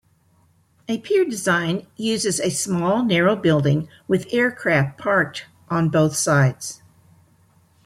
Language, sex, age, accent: English, female, 60-69, United States English